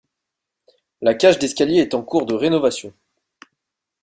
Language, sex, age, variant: French, male, 19-29, Français de métropole